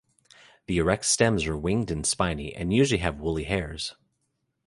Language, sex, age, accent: English, male, 30-39, Canadian English